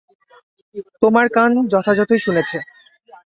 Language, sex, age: Bengali, male, under 19